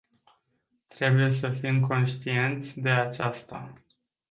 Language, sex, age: Romanian, male, 40-49